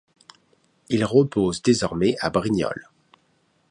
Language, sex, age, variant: French, male, 40-49, Français de métropole